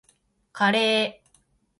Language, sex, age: Japanese, female, 40-49